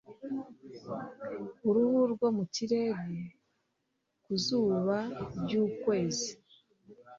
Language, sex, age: Kinyarwanda, female, 30-39